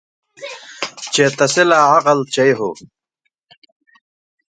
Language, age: Indus Kohistani, 19-29